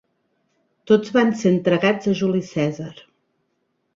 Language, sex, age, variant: Catalan, female, 30-39, Central